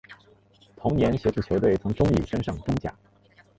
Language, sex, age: Chinese, male, 19-29